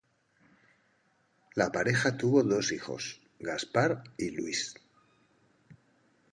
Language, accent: Spanish, España: Centro-Sur peninsular (Madrid, Toledo, Castilla-La Mancha)